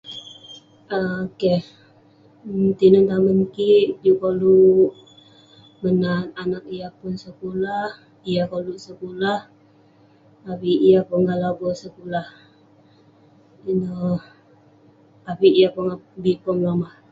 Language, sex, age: Western Penan, female, 19-29